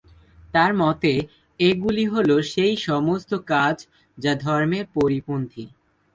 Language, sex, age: Bengali, male, under 19